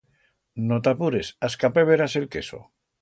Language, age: Aragonese, 60-69